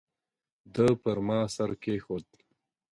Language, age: Pashto, 40-49